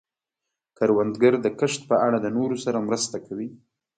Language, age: Pashto, 19-29